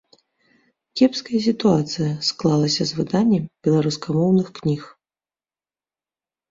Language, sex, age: Belarusian, female, 30-39